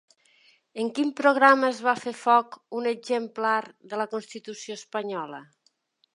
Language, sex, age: Catalan, male, 50-59